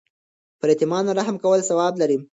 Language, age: Pashto, under 19